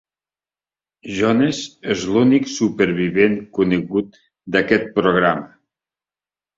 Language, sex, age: Catalan, male, 70-79